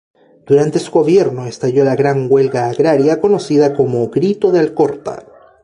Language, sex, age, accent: Spanish, male, 19-29, Chileno: Chile, Cuyo